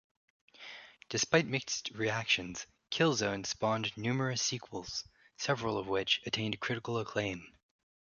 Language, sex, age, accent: English, male, 19-29, United States English